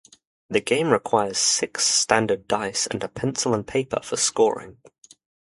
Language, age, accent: English, 19-29, England English